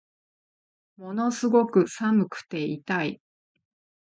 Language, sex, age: Japanese, female, 40-49